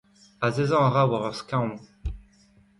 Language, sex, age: Breton, male, 19-29